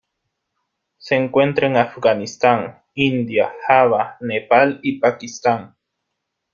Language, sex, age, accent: Spanish, male, 19-29, Andino-Pacífico: Colombia, Perú, Ecuador, oeste de Bolivia y Venezuela andina